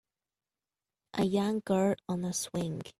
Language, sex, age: English, female, 19-29